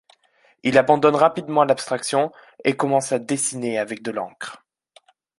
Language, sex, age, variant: French, male, 19-29, Français de métropole